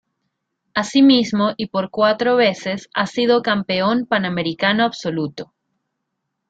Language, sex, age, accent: Spanish, female, 19-29, Caribe: Cuba, Venezuela, Puerto Rico, República Dominicana, Panamá, Colombia caribeña, México caribeño, Costa del golfo de México